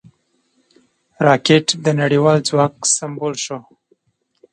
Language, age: Pashto, 30-39